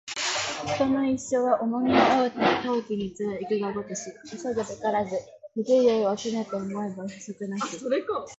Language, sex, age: Japanese, female, 19-29